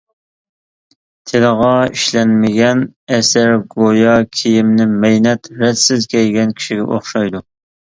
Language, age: Uyghur, 30-39